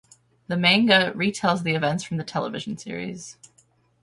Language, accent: English, United States English; Midwestern